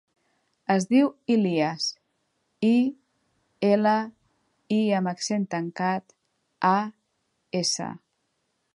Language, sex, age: Catalan, female, 40-49